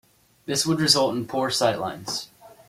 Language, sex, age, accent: English, male, under 19, United States English